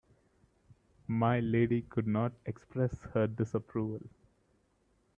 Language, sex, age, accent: English, male, 19-29, India and South Asia (India, Pakistan, Sri Lanka)